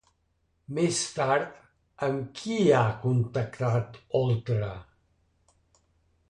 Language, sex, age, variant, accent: Catalan, male, 70-79, Central, central